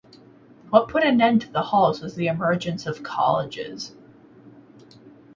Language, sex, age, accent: English, female, under 19, United States English